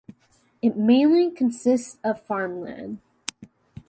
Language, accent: English, United States English